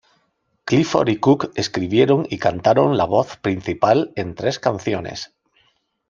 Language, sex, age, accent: Spanish, male, 40-49, España: Sur peninsular (Andalucia, Extremadura, Murcia)